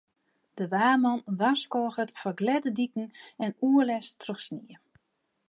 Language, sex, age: Western Frisian, female, 40-49